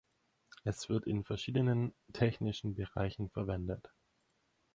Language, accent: German, Deutschland Deutsch